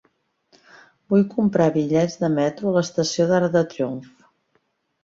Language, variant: Catalan, Central